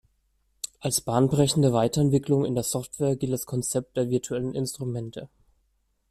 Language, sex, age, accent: German, male, 19-29, Deutschland Deutsch